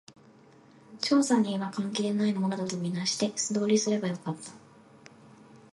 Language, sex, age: Japanese, female, 19-29